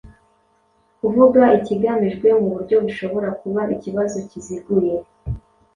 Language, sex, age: Kinyarwanda, female, 30-39